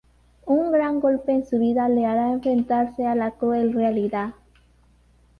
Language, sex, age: Spanish, female, under 19